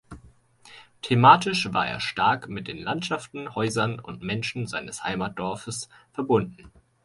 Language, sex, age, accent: German, male, 19-29, Deutschland Deutsch